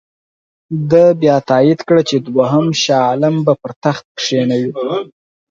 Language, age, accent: Pashto, 19-29, کندهارۍ لهجه